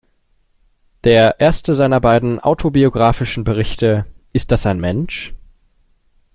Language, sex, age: German, male, 19-29